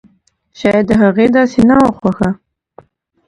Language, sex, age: Pashto, female, 19-29